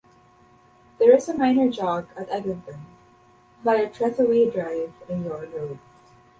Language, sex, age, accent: English, female, 19-29, Filipino